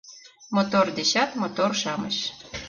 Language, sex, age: Mari, female, 40-49